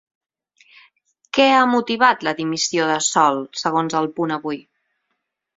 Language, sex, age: Catalan, female, 40-49